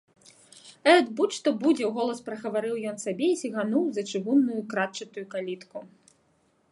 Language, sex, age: Belarusian, female, 30-39